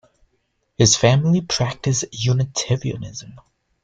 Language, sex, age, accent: English, male, under 19, United States English